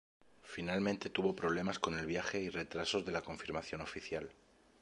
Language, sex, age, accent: Spanish, male, 30-39, España: Sur peninsular (Andalucia, Extremadura, Murcia)